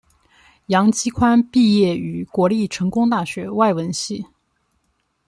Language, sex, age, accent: Chinese, female, 19-29, 出生地：江西省